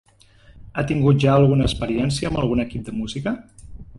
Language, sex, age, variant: Catalan, male, 50-59, Septentrional